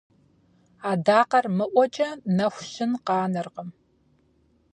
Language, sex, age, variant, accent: Kabardian, female, 30-39, Адыгэбзэ (Къэбэрдей, Кирил, псоми зэдай), Джылэхъстэней (Gilahsteney)